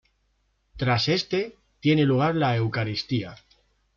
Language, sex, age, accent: Spanish, male, 40-49, España: Centro-Sur peninsular (Madrid, Toledo, Castilla-La Mancha)